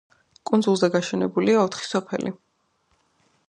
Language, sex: Georgian, female